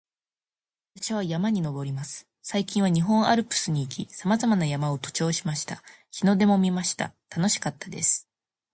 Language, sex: Japanese, female